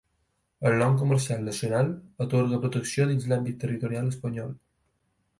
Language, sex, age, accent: Catalan, male, under 19, mallorquí